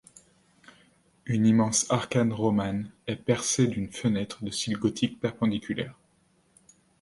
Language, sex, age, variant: French, male, 30-39, Français de métropole